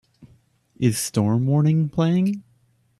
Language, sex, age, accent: English, male, 19-29, United States English